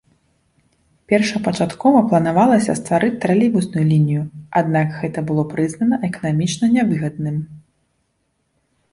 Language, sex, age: Belarusian, female, 30-39